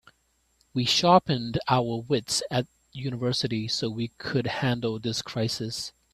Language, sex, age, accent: English, male, 40-49, Hong Kong English